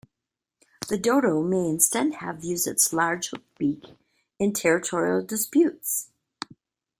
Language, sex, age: English, female, 50-59